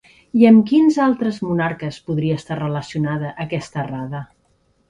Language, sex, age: Catalan, female, 40-49